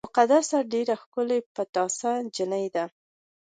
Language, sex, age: Pashto, female, 19-29